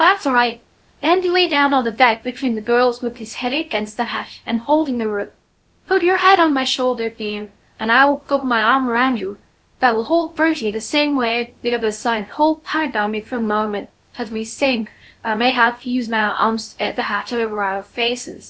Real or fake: fake